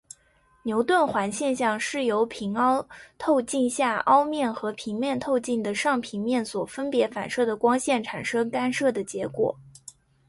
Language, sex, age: Chinese, female, 19-29